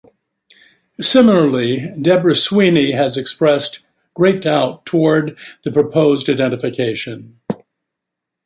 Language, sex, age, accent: English, male, 80-89, United States English